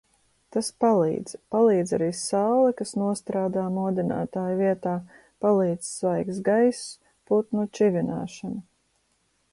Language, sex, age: Latvian, female, 50-59